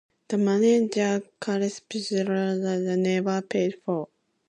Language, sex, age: English, female, 19-29